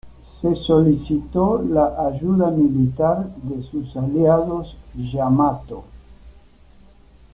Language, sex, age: Spanish, male, 50-59